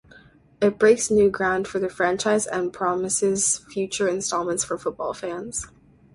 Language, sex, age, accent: English, female, 19-29, United States English